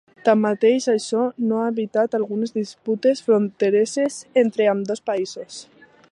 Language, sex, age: Catalan, female, under 19